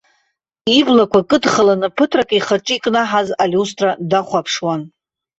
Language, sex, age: Abkhazian, female, 50-59